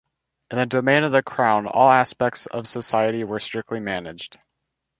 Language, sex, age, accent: English, male, under 19, United States English